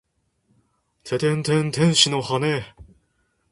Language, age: Japanese, 19-29